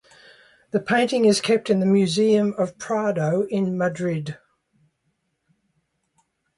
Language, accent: English, Australian English